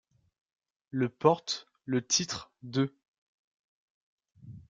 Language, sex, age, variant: French, male, 19-29, Français de métropole